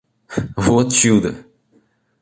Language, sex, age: Russian, male, 19-29